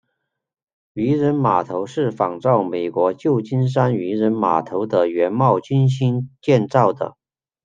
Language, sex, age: Chinese, male, 40-49